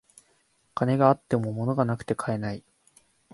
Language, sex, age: Japanese, male, 19-29